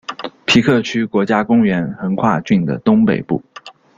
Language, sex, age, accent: Chinese, male, 19-29, 出生地：江西省